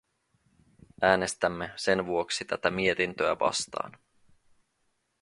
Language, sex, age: Finnish, male, 30-39